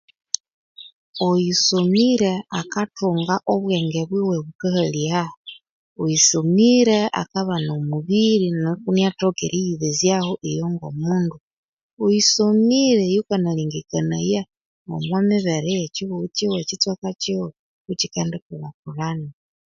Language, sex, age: Konzo, female, 40-49